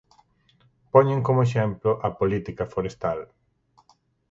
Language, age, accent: Galician, 40-49, Oriental (común en zona oriental)